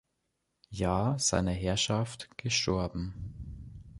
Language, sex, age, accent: German, male, under 19, Deutschland Deutsch